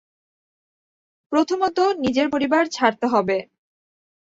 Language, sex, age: Bengali, female, 19-29